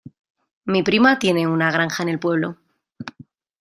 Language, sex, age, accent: Spanish, female, 30-39, España: Centro-Sur peninsular (Madrid, Toledo, Castilla-La Mancha)